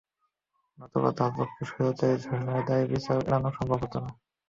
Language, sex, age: Bengali, male, 19-29